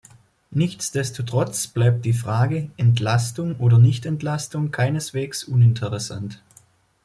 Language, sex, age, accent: German, male, 19-29, Deutschland Deutsch